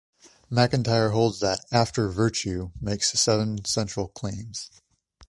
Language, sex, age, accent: English, male, 30-39, United States English